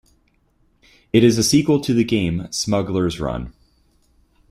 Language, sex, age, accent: English, male, 19-29, United States English